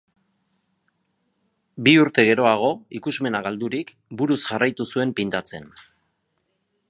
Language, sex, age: Basque, male, 50-59